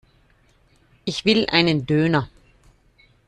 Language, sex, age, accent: German, female, 50-59, Österreichisches Deutsch